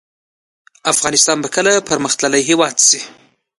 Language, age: Pashto, 19-29